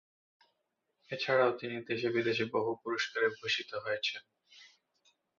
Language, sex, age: Bengali, male, 19-29